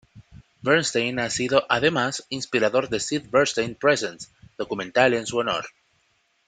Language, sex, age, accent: Spanish, male, 19-29, América central